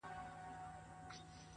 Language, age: Pashto, 30-39